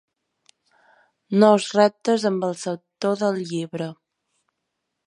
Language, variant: Catalan, Balear